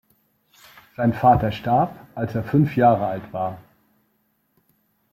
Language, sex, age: German, male, 50-59